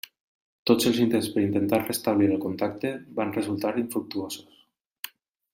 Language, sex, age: Catalan, male, 30-39